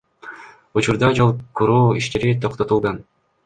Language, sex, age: Kyrgyz, male, under 19